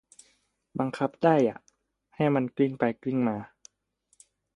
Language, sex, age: Thai, male, 19-29